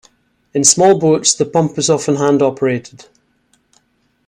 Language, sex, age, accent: English, male, 60-69, Scottish English